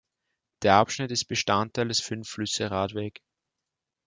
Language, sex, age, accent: German, male, 19-29, Österreichisches Deutsch